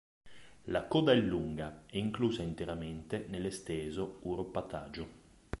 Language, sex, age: Italian, male, 40-49